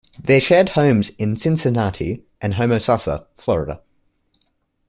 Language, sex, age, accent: English, male, under 19, Australian English